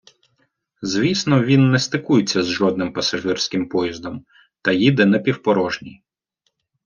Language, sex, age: Ukrainian, male, 30-39